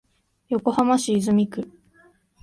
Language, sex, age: Japanese, female, 19-29